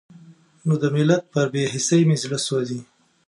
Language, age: Pashto, 30-39